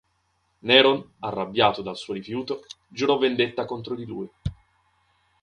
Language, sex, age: Italian, male, 19-29